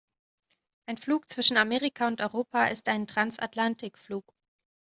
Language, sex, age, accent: German, female, 30-39, Deutschland Deutsch